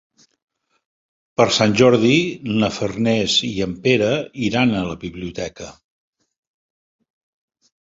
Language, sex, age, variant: Catalan, male, 60-69, Septentrional